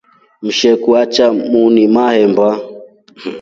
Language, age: Rombo, 30-39